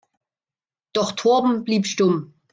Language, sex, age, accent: German, female, 40-49, Deutschland Deutsch